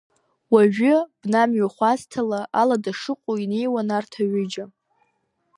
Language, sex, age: Abkhazian, female, under 19